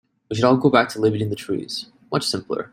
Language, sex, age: English, male, 30-39